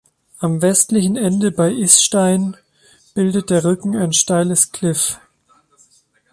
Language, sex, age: German, male, 30-39